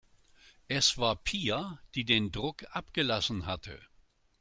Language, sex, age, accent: German, male, 70-79, Deutschland Deutsch